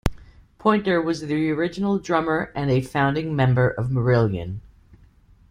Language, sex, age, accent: English, female, 40-49, United States English